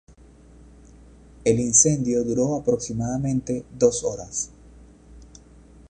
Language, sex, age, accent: Spanish, male, 30-39, Andino-Pacífico: Colombia, Perú, Ecuador, oeste de Bolivia y Venezuela andina